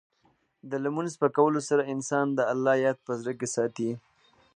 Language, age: Pashto, 30-39